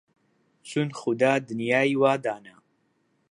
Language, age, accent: Central Kurdish, under 19, سۆرانی